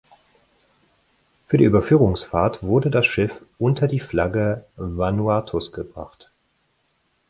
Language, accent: German, Deutschland Deutsch